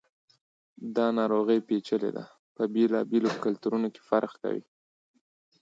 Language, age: Pashto, 19-29